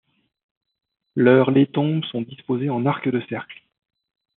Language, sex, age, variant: French, male, 30-39, Français de métropole